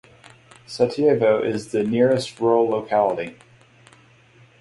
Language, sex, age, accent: English, male, 19-29, United States English